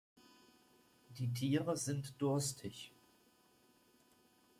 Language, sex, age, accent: German, male, 50-59, Deutschland Deutsch